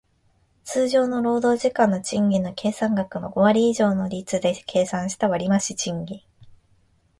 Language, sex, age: Japanese, female, 19-29